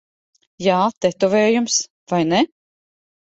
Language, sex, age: Latvian, female, 40-49